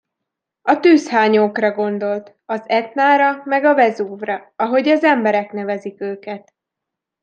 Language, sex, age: Hungarian, female, 19-29